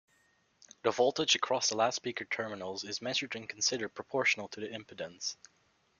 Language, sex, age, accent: English, male, under 19, United States English